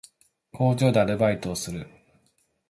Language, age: Japanese, 40-49